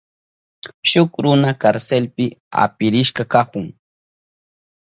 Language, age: Southern Pastaza Quechua, 30-39